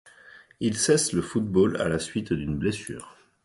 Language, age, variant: French, 30-39, Français de métropole